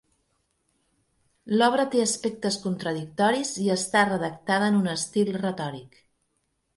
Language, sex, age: Catalan, female, 50-59